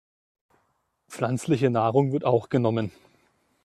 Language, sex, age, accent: German, male, 19-29, Deutschland Deutsch